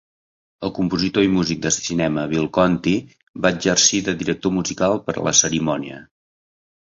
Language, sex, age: Catalan, male, 50-59